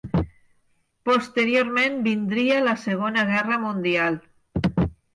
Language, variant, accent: Catalan, Nord-Occidental, nord-occidental